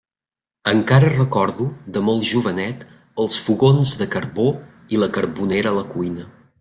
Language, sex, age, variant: Catalan, male, 40-49, Central